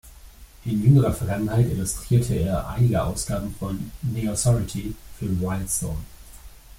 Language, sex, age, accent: German, male, 30-39, Deutschland Deutsch